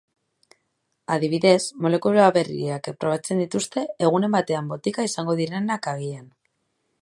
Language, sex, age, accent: Basque, female, 30-39, Mendebalekoa (Araba, Bizkaia, Gipuzkoako mendebaleko herri batzuk)